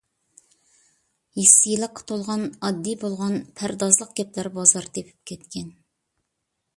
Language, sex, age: Uyghur, female, under 19